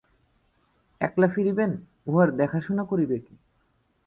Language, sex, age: Bengali, male, 19-29